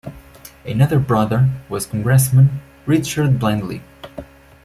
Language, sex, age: English, male, 19-29